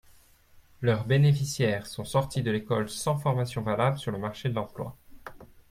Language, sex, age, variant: French, male, 30-39, Français de métropole